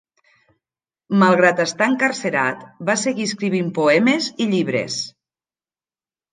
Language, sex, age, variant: Catalan, female, 40-49, Nord-Occidental